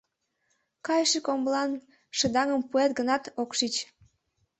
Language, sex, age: Mari, female, under 19